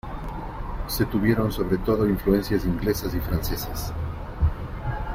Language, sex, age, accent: Spanish, male, 50-59, Andino-Pacífico: Colombia, Perú, Ecuador, oeste de Bolivia y Venezuela andina